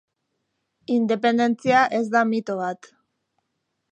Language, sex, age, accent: Basque, female, 40-49, Mendebalekoa (Araba, Bizkaia, Gipuzkoako mendebaleko herri batzuk)